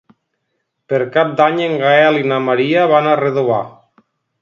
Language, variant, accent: Catalan, Nord-Occidental, nord-occidental